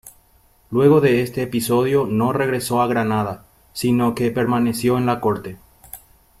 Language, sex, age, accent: Spanish, male, 30-39, Rioplatense: Argentina, Uruguay, este de Bolivia, Paraguay